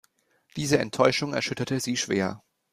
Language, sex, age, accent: German, male, 19-29, Deutschland Deutsch